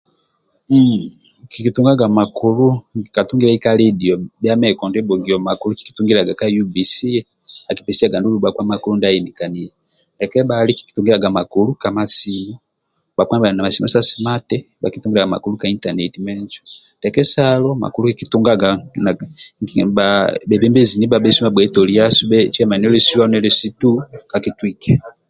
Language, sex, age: Amba (Uganda), male, 30-39